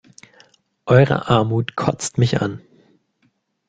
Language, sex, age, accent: German, male, 19-29, Deutschland Deutsch